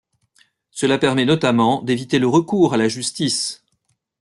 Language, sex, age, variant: French, male, 50-59, Français de métropole